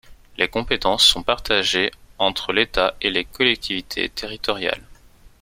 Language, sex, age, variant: French, male, 30-39, Français de métropole